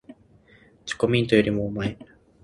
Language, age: Japanese, 19-29